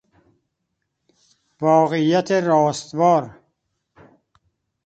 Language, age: Persian, 70-79